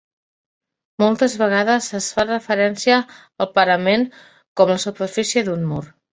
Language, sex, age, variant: Catalan, female, 40-49, Central